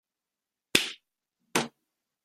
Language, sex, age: Basque, male, 19-29